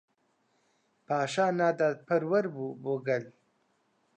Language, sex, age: Central Kurdish, male, 19-29